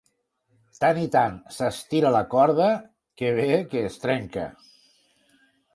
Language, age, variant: Catalan, 60-69, Tortosí